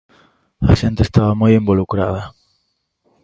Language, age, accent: Galician, 30-39, Normativo (estándar)